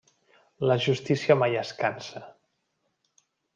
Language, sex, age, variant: Catalan, male, 30-39, Central